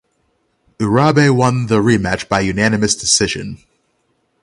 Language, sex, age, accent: English, male, 30-39, United States English; England English